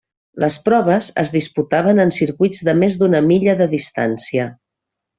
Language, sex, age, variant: Catalan, female, 40-49, Central